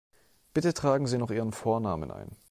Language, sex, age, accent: German, male, 19-29, Deutschland Deutsch